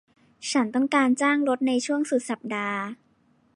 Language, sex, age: Thai, female, under 19